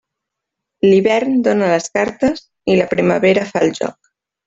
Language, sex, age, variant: Catalan, female, 19-29, Central